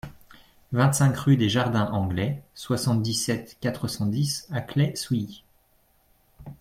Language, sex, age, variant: French, male, 30-39, Français de métropole